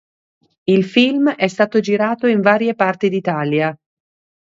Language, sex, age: Italian, female, 40-49